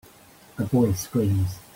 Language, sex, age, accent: English, male, 50-59, England English